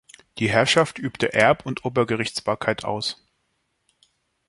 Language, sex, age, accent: German, male, 19-29, Schweizerdeutsch